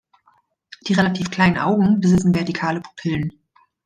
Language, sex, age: German, female, 30-39